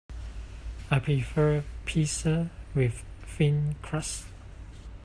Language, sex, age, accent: English, male, 30-39, Hong Kong English